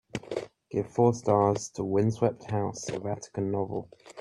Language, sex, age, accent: English, male, 19-29, England English